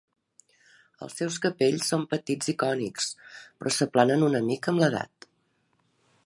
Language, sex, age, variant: Catalan, female, 50-59, Nord-Occidental